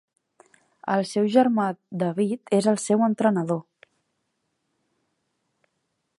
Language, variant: Catalan, Central